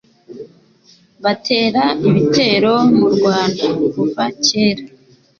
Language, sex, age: Kinyarwanda, female, under 19